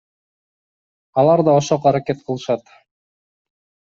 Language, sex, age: Kyrgyz, male, 40-49